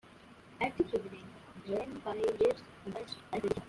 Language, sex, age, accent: English, male, under 19, United States English